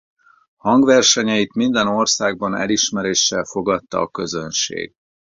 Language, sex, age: Hungarian, male, 40-49